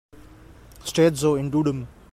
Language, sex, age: German, male, 30-39